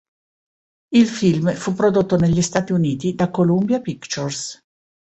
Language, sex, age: Italian, female, 50-59